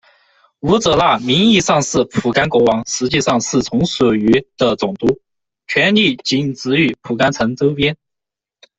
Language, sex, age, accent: Chinese, male, under 19, 出生地：四川省